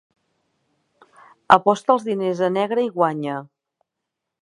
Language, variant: Catalan, Nord-Occidental